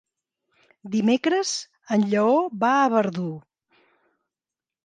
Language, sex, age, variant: Catalan, female, 50-59, Central